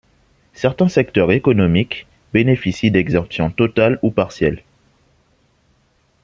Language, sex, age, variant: French, male, under 19, Français des départements et régions d'outre-mer